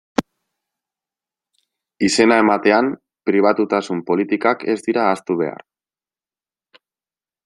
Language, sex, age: Basque, male, 19-29